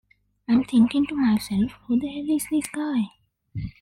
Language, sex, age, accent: English, female, 19-29, India and South Asia (India, Pakistan, Sri Lanka)